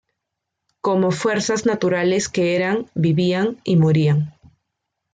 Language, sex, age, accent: Spanish, female, 19-29, Andino-Pacífico: Colombia, Perú, Ecuador, oeste de Bolivia y Venezuela andina